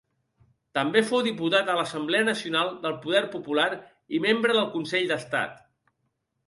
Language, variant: Catalan, Central